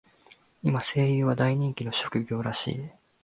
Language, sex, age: Japanese, male, 19-29